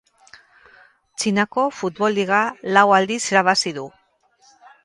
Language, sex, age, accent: Basque, female, 50-59, Erdialdekoa edo Nafarra (Gipuzkoa, Nafarroa)